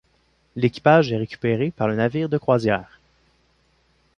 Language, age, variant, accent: French, 19-29, Français d'Amérique du Nord, Français du Canada